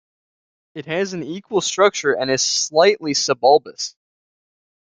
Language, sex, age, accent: English, male, under 19, Canadian English